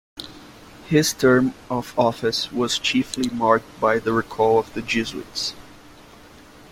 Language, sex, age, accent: English, male, 19-29, England English